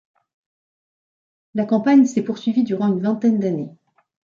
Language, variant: French, Français de métropole